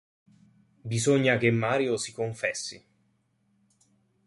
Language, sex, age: Italian, male, under 19